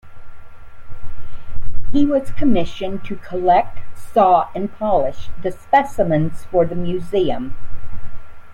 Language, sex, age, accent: English, female, 70-79, United States English